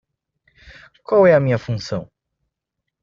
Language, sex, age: Portuguese, male, 19-29